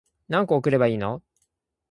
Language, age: Japanese, 19-29